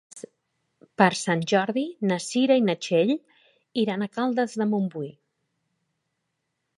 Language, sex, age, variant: Catalan, female, 40-49, Central